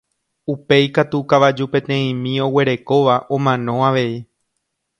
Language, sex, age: Guarani, male, 30-39